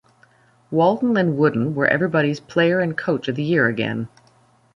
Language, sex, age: English, female, 40-49